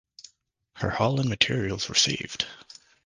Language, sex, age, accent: English, male, 19-29, United States English